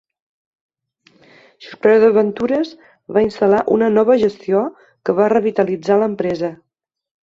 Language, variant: Catalan, Septentrional